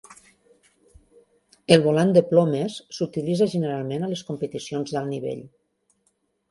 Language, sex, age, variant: Catalan, female, 50-59, Central